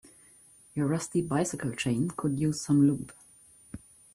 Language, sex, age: English, female, 50-59